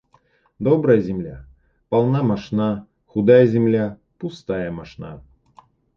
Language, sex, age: Russian, male, 30-39